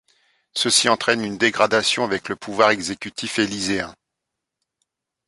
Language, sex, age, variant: French, male, 40-49, Français de métropole